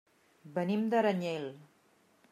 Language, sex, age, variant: Catalan, female, 50-59, Central